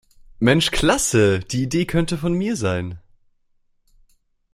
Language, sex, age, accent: German, male, 19-29, Deutschland Deutsch